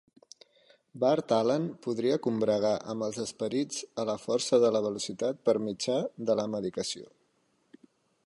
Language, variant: Catalan, Central